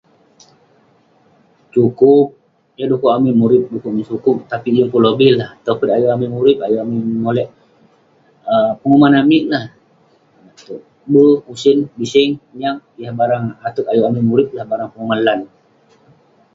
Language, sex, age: Western Penan, male, 19-29